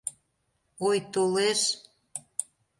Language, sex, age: Mari, female, 60-69